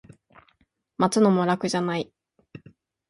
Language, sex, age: Japanese, female, 19-29